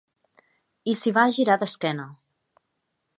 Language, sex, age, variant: Catalan, female, 40-49, Central